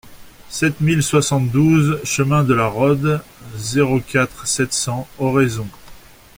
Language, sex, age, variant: French, male, 40-49, Français de métropole